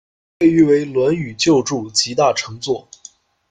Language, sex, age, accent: Chinese, male, 19-29, 出生地：山东省